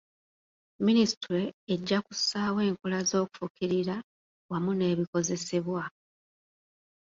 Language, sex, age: Ganda, female, 30-39